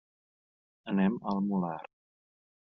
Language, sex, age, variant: Catalan, male, 30-39, Central